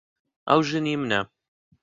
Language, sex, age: Central Kurdish, male, under 19